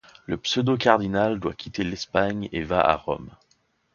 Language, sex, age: French, male, 40-49